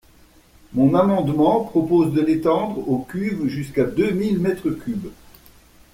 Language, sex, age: French, male, 70-79